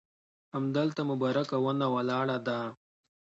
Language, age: Pashto, 30-39